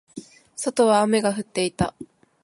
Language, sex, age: Japanese, female, 19-29